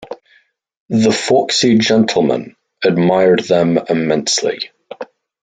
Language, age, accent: English, 19-29, Irish English